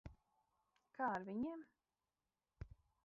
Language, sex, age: Latvian, female, 30-39